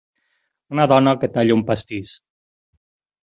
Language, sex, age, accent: Catalan, male, 50-59, valencià